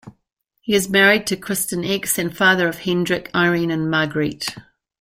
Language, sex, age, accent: English, female, 60-69, New Zealand English